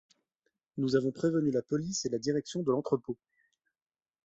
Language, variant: French, Français de métropole